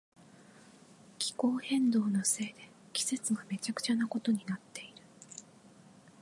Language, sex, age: Japanese, female, 30-39